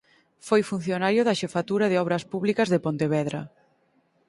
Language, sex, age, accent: Galician, female, 19-29, Oriental (común en zona oriental)